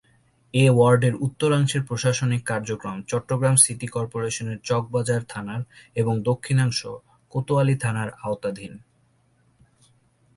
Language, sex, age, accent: Bengali, male, 19-29, Native